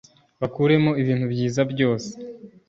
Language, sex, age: Kinyarwanda, male, 19-29